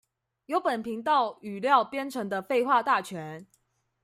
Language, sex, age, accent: Chinese, female, 19-29, 出生地：臺中市